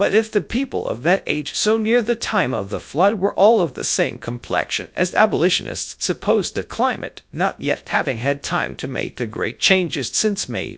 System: TTS, GradTTS